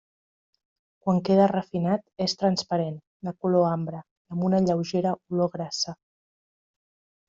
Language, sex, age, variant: Catalan, female, 40-49, Central